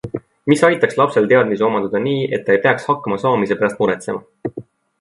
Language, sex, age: Estonian, male, 19-29